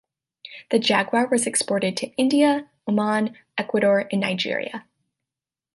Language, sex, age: English, female, 19-29